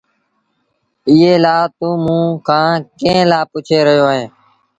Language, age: Sindhi Bhil, 19-29